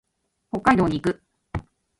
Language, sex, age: Japanese, female, 40-49